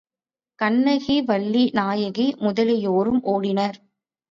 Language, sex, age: Tamil, female, 19-29